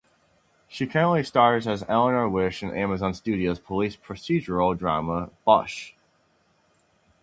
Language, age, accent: English, 19-29, United States English